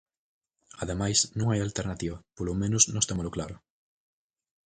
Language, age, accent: Galician, under 19, Atlántico (seseo e gheada)